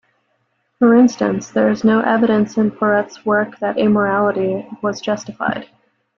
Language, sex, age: English, female, 30-39